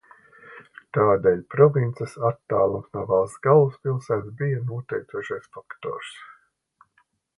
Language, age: Latvian, 50-59